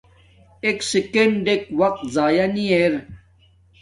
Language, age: Domaaki, 40-49